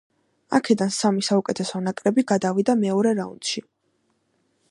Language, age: Georgian, under 19